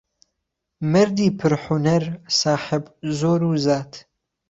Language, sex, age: Central Kurdish, male, 19-29